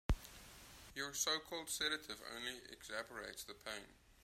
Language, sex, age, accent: English, male, 19-29, Southern African (South Africa, Zimbabwe, Namibia)